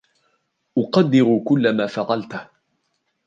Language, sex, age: Arabic, male, 19-29